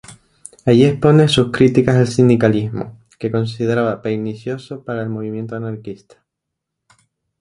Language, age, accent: Spanish, 19-29, España: Islas Canarias